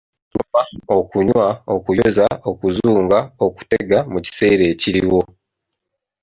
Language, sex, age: Ganda, male, 19-29